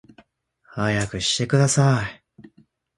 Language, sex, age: Japanese, male, 19-29